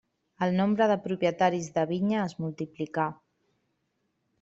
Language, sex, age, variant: Catalan, female, 40-49, Central